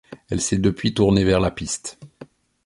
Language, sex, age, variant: French, male, 50-59, Français de métropole